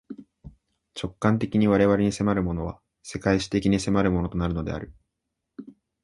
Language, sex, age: Japanese, male, 19-29